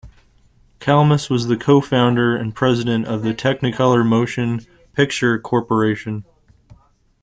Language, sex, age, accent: English, male, 19-29, United States English